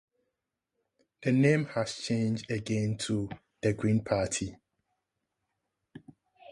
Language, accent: English, Southern African (South Africa, Zimbabwe, Namibia)